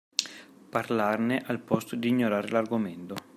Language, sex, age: Italian, male, 30-39